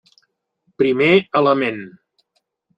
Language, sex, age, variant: Catalan, male, 80-89, Central